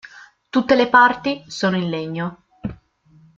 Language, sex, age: Italian, female, under 19